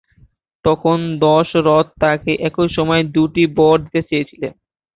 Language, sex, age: Bengali, male, under 19